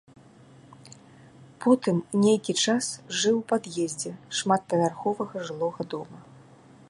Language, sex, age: Belarusian, female, 60-69